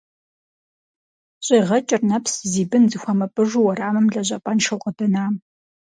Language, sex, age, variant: Kabardian, female, 30-39, Адыгэбзэ (Къэбэрдей, Кирил, Урысей)